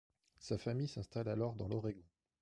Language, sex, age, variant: French, male, 30-39, Français de métropole